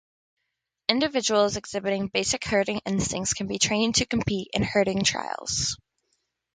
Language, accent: English, United States English